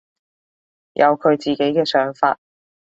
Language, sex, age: Cantonese, female, 19-29